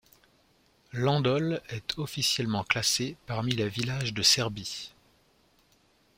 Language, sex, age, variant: French, male, 40-49, Français de métropole